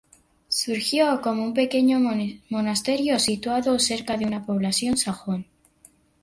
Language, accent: Spanish, Caribe: Cuba, Venezuela, Puerto Rico, República Dominicana, Panamá, Colombia caribeña, México caribeño, Costa del golfo de México